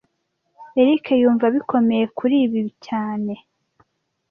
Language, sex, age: Kinyarwanda, female, 30-39